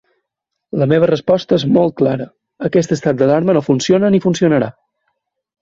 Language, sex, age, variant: Catalan, male, 19-29, Balear